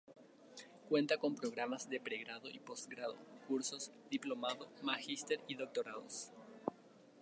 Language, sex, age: Spanish, male, under 19